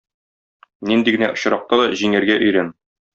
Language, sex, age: Tatar, male, 30-39